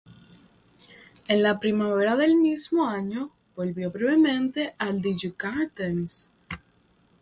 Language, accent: Spanish, Caribe: Cuba, Venezuela, Puerto Rico, República Dominicana, Panamá, Colombia caribeña, México caribeño, Costa del golfo de México